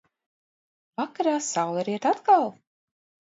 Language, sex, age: Latvian, female, 50-59